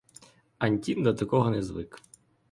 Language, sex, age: Ukrainian, male, 19-29